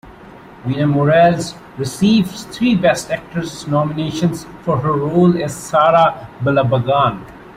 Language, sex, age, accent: English, male, 30-39, India and South Asia (India, Pakistan, Sri Lanka)